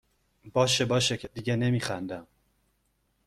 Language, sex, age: Persian, male, 19-29